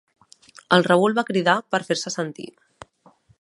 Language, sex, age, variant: Catalan, female, 30-39, Central